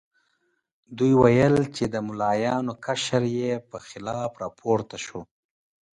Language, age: Pashto, 19-29